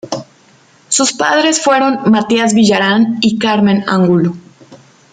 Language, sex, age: Spanish, female, 30-39